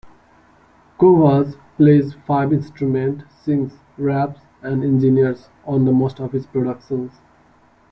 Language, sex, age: English, male, 19-29